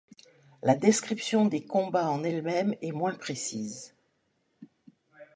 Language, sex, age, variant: French, female, 60-69, Français de métropole